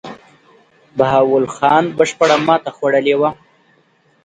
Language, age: Pashto, 19-29